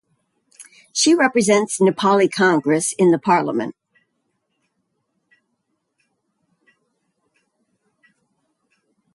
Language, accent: English, United States English